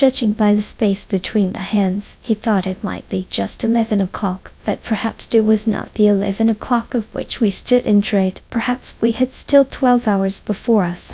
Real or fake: fake